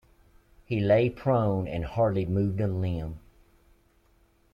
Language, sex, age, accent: English, male, 50-59, United States English